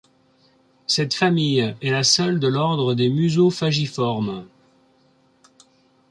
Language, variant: French, Français de métropole